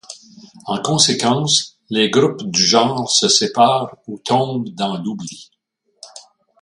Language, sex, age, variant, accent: French, male, 70-79, Français d'Amérique du Nord, Français du Canada